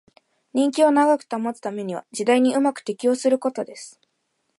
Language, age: Japanese, 19-29